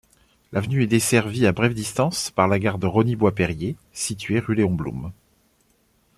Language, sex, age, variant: French, male, 40-49, Français de métropole